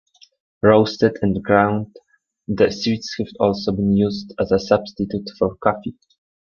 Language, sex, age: English, male, 19-29